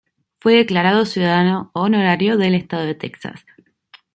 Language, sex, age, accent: Spanish, female, 19-29, Rioplatense: Argentina, Uruguay, este de Bolivia, Paraguay